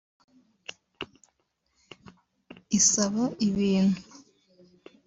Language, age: Kinyarwanda, 19-29